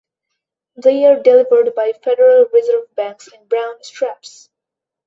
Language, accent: English, India and South Asia (India, Pakistan, Sri Lanka); bangladesh